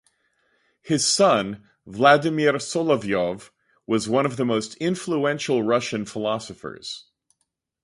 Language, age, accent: English, 50-59, United States English